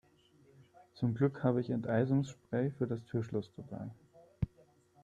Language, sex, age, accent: German, male, 30-39, Deutschland Deutsch